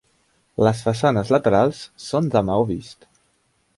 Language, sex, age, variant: Catalan, male, 19-29, Central